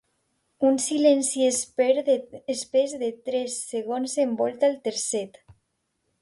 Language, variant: Catalan, Alacantí